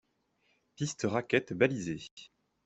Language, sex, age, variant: French, male, 19-29, Français de métropole